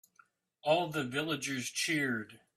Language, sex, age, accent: English, male, 40-49, Canadian English